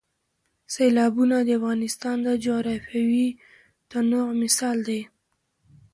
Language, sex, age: Pashto, female, 19-29